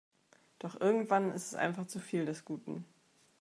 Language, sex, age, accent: German, female, 19-29, Deutschland Deutsch